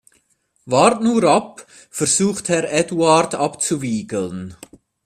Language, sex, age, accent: German, male, 40-49, Schweizerdeutsch